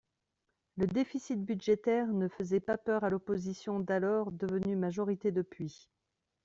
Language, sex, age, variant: French, female, 40-49, Français de métropole